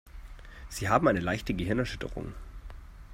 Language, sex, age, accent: German, male, 19-29, Deutschland Deutsch